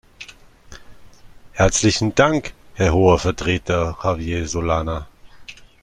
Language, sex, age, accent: German, male, 30-39, Deutschland Deutsch